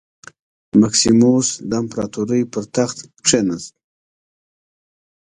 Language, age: Pashto, 40-49